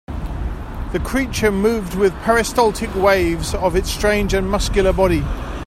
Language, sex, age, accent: English, male, 50-59, England English